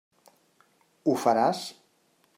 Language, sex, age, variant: Catalan, male, 40-49, Nord-Occidental